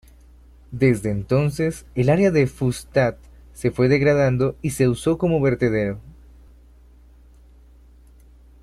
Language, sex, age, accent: Spanish, male, 30-39, Andino-Pacífico: Colombia, Perú, Ecuador, oeste de Bolivia y Venezuela andina